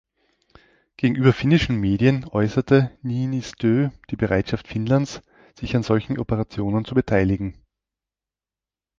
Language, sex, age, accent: German, male, 40-49, Österreichisches Deutsch